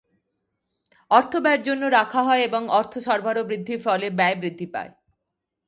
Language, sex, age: Bengali, female, 40-49